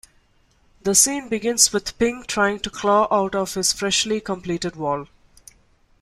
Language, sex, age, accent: English, female, 19-29, India and South Asia (India, Pakistan, Sri Lanka)